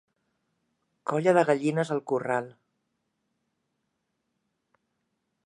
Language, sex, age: Catalan, female, 60-69